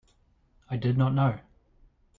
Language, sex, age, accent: English, male, 19-29, New Zealand English